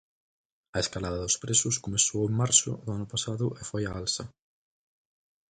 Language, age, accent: Galician, under 19, Atlántico (seseo e gheada)